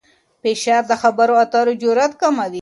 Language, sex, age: Pashto, female, 19-29